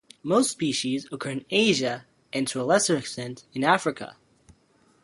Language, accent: English, United States English